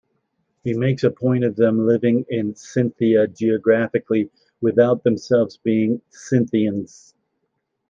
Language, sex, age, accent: English, male, 50-59, United States English